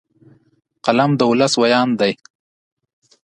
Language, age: Pashto, 19-29